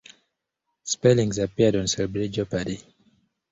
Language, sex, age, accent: English, male, 19-29, United States English